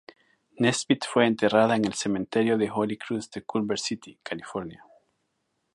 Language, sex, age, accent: Spanish, male, 40-49, América central